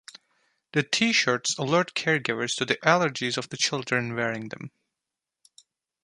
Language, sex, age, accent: English, male, 19-29, United States English